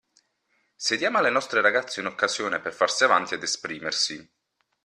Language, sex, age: Italian, male, 30-39